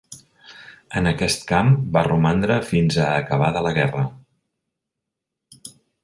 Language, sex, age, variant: Catalan, male, 50-59, Central